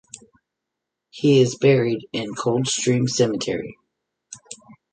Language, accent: English, United States English